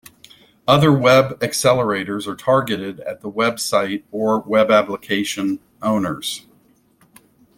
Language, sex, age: English, male, 50-59